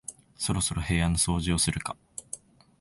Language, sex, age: Japanese, male, 19-29